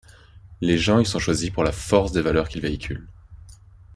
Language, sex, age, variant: French, male, 30-39, Français de métropole